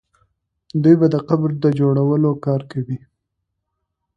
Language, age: Pashto, 19-29